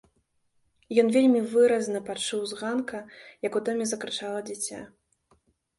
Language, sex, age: Belarusian, female, 19-29